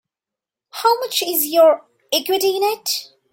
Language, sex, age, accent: English, female, 19-29, India and South Asia (India, Pakistan, Sri Lanka)